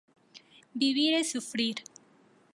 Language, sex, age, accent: Spanish, female, 19-29, México